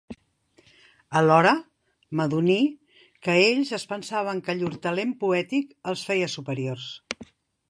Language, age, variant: Catalan, 60-69, Central